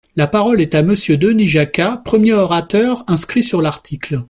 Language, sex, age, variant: French, male, 40-49, Français de métropole